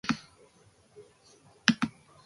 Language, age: Basque, under 19